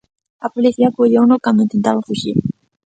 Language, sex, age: Galician, female, 19-29